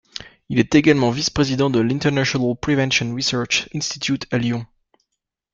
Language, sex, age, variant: French, male, 19-29, Français de métropole